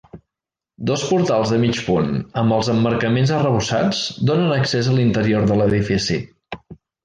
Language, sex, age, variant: Catalan, male, 40-49, Central